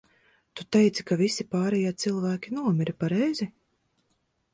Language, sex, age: Latvian, female, 40-49